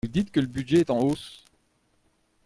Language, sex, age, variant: French, male, 40-49, Français de métropole